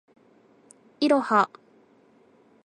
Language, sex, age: Japanese, female, 19-29